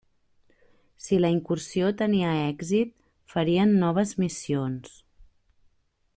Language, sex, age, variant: Catalan, female, 40-49, Nord-Occidental